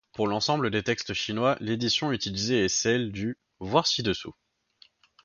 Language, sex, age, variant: French, male, 19-29, Français de métropole